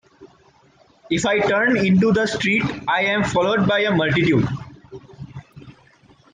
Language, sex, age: English, male, 19-29